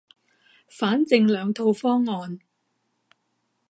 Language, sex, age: Cantonese, female, 60-69